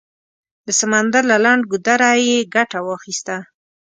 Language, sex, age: Pashto, female, 19-29